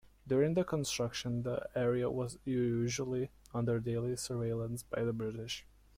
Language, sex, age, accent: English, male, under 19, United States English